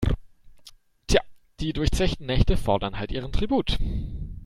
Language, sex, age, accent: German, male, 19-29, Deutschland Deutsch